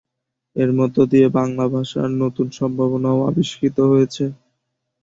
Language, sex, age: Bengali, male, 19-29